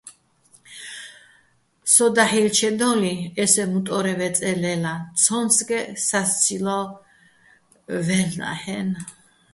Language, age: Bats, 60-69